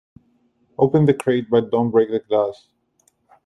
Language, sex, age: English, male, 19-29